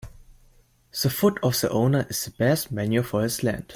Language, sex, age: English, male, under 19